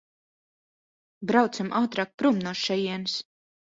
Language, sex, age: Latvian, female, 30-39